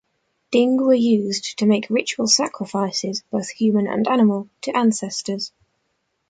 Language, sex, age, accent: English, female, 19-29, England English